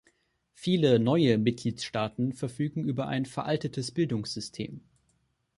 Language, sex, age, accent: German, male, 19-29, Deutschland Deutsch